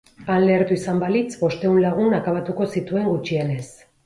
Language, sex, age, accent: Basque, female, 40-49, Erdialdekoa edo Nafarra (Gipuzkoa, Nafarroa)